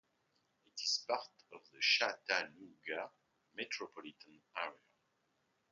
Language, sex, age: English, male, 40-49